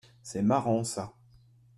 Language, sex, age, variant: French, male, 40-49, Français de métropole